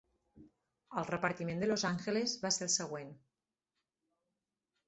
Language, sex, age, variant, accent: Catalan, female, 40-49, Central, Barcelonès